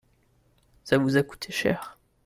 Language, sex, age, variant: French, male, 19-29, Français de métropole